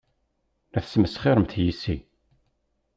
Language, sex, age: Kabyle, male, 40-49